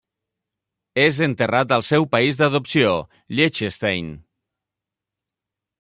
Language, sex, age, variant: Catalan, male, 40-49, Nord-Occidental